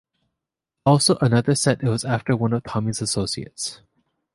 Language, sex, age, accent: English, male, 19-29, Canadian English